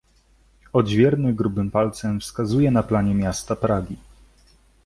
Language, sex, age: Polish, male, 19-29